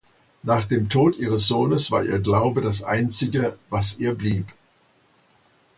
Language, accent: German, Deutschland Deutsch